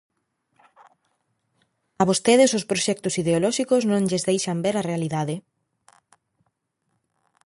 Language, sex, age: Galician, female, 30-39